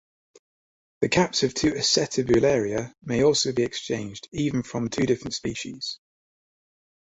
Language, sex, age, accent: English, male, 40-49, England English